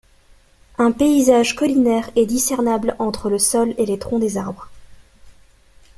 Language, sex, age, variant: French, female, 19-29, Français de métropole